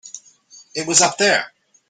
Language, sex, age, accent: English, male, 40-49, United States English